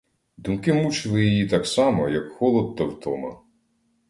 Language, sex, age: Ukrainian, male, 30-39